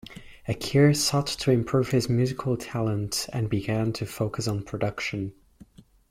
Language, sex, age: English, male, 19-29